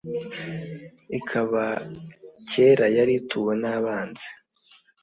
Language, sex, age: Kinyarwanda, male, 19-29